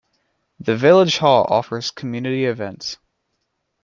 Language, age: English, 30-39